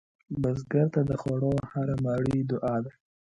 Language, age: Pashto, under 19